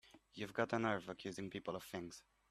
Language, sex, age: English, male, 19-29